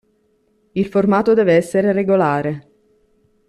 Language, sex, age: Italian, female, 30-39